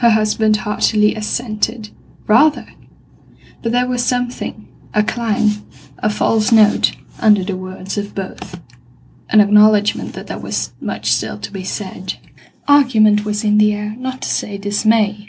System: none